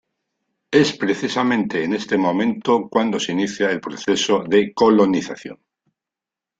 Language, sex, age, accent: Spanish, male, 60-69, España: Centro-Sur peninsular (Madrid, Toledo, Castilla-La Mancha)